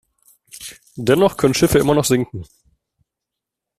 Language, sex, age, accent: German, male, 19-29, Deutschland Deutsch